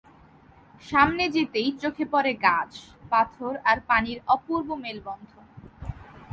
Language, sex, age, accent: Bengali, female, 19-29, শুদ্ধ বাংলা